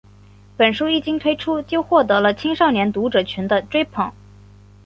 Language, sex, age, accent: Chinese, female, 19-29, 出生地：广东省